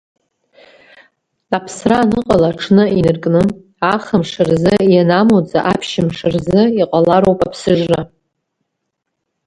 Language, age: Abkhazian, 30-39